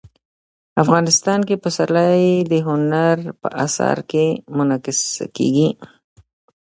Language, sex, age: Pashto, female, 50-59